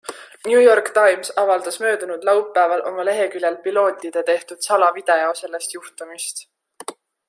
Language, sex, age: Estonian, female, 19-29